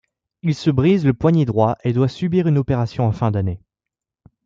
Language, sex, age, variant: French, male, 19-29, Français de métropole